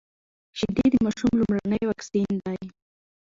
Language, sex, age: Pashto, female, 19-29